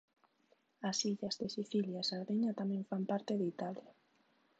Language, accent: Galician, Normativo (estándar)